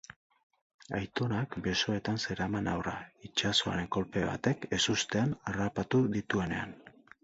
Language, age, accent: Basque, 50-59, Mendebalekoa (Araba, Bizkaia, Gipuzkoako mendebaleko herri batzuk)